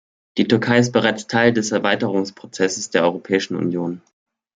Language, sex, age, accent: German, male, 19-29, Deutschland Deutsch